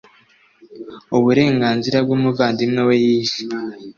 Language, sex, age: Kinyarwanda, male, 19-29